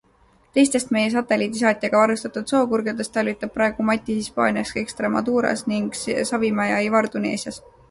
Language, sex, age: Estonian, female, 19-29